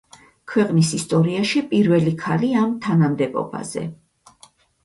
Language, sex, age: Georgian, female, 50-59